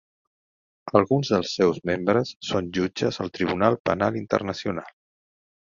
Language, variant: Catalan, Central